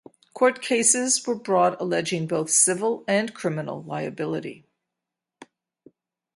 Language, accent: English, United States English; Canadian English